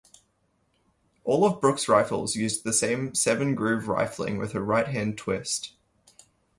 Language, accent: English, Australian English